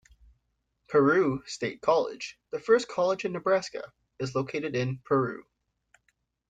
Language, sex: English, male